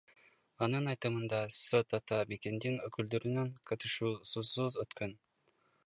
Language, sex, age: Kyrgyz, male, under 19